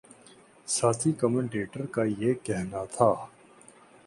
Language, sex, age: Urdu, male, 19-29